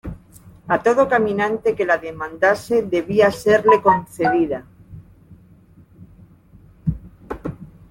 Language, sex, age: Spanish, female, 50-59